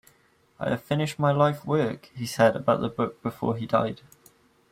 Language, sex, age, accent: English, male, 19-29, Welsh English